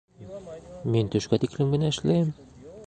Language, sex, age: Bashkir, male, 30-39